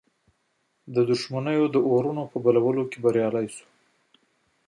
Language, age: Pashto, 40-49